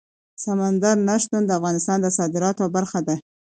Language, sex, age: Pashto, female, 19-29